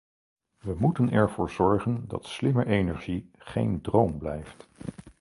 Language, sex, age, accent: Dutch, male, 60-69, Nederlands Nederlands